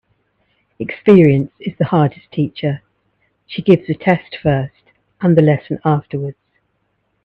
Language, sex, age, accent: English, female, 50-59, England English